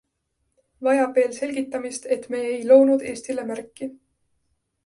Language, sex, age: Estonian, female, 19-29